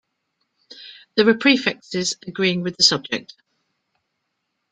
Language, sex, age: English, female, 50-59